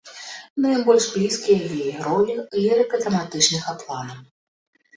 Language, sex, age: Belarusian, female, 19-29